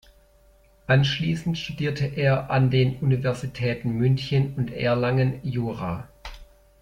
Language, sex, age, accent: German, male, 30-39, Deutschland Deutsch